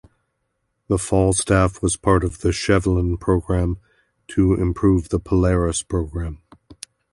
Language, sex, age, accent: English, male, 50-59, Canadian English